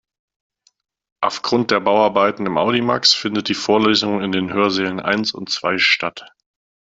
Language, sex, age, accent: German, male, 30-39, Deutschland Deutsch